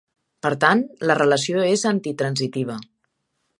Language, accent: Catalan, central; nord-occidental